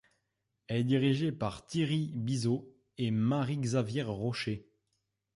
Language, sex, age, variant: French, male, 19-29, Français de métropole